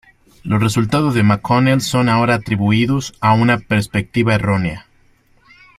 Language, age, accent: Spanish, 30-39, México